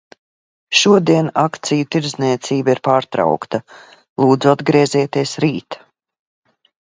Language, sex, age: Latvian, female, 50-59